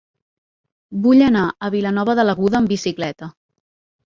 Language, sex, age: Catalan, female, 19-29